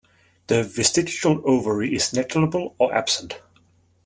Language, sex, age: English, male, 19-29